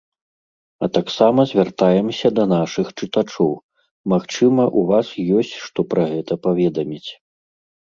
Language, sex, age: Belarusian, male, 40-49